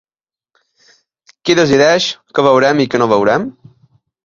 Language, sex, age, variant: Catalan, male, 19-29, Balear